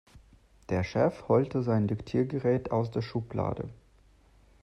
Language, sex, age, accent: German, male, 30-39, Deutschland Deutsch